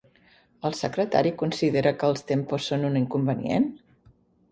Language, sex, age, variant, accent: Catalan, female, 60-69, Central, central